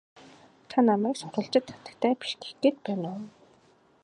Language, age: Mongolian, 19-29